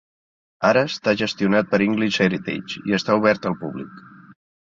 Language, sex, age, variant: Catalan, male, 50-59, Central